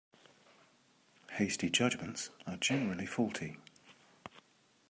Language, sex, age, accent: English, male, 50-59, England English